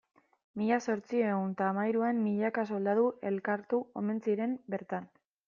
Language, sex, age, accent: Basque, female, 19-29, Mendebalekoa (Araba, Bizkaia, Gipuzkoako mendebaleko herri batzuk)